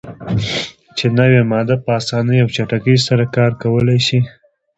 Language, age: Pashto, 19-29